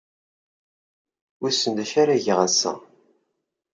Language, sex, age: Kabyle, male, 30-39